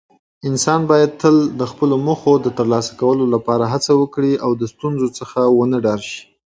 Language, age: Pashto, 19-29